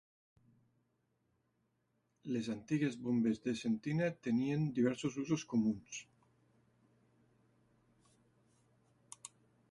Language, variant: Catalan, Nord-Occidental